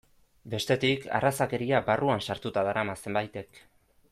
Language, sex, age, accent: Basque, male, 19-29, Erdialdekoa edo Nafarra (Gipuzkoa, Nafarroa)